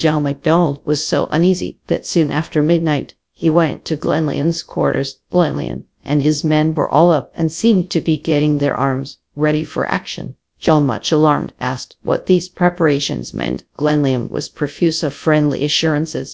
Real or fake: fake